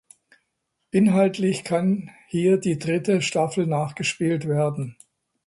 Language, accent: German, Deutschland Deutsch